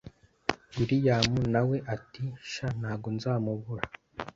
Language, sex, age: Kinyarwanda, male, under 19